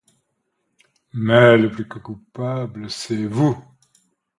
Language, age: French, 50-59